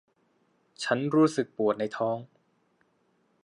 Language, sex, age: Thai, male, 19-29